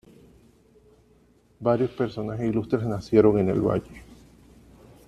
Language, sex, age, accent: Spanish, male, 30-39, Caribe: Cuba, Venezuela, Puerto Rico, República Dominicana, Panamá, Colombia caribeña, México caribeño, Costa del golfo de México